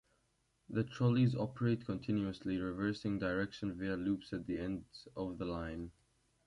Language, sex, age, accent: English, male, under 19, United States English